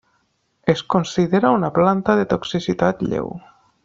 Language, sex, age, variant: Catalan, male, 19-29, Nord-Occidental